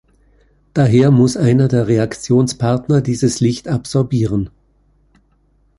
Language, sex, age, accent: German, male, 50-59, Österreichisches Deutsch